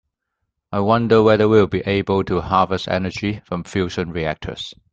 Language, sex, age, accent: English, male, 40-49, Hong Kong English